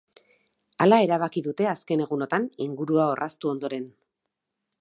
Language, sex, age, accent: Basque, female, 40-49, Erdialdekoa edo Nafarra (Gipuzkoa, Nafarroa)